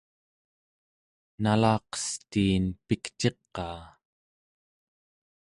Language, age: Central Yupik, 30-39